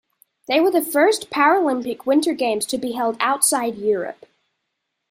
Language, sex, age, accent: English, male, under 19, Australian English